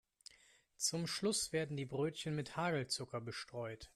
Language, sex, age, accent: German, male, 30-39, Deutschland Deutsch